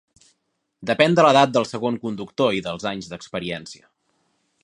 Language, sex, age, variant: Catalan, male, 30-39, Central